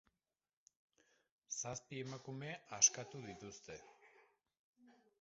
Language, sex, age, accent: Basque, female, 30-39, Mendebalekoa (Araba, Bizkaia, Gipuzkoako mendebaleko herri batzuk)